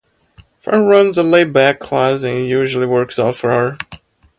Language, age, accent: English, under 19, United States English